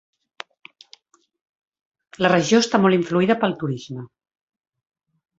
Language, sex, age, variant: Catalan, female, 50-59, Central